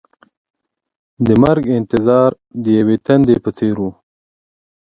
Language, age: Pashto, 19-29